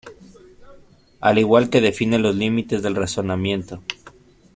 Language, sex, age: Spanish, male, 30-39